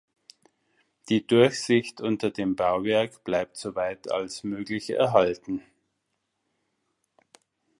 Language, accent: German, Deutschland Deutsch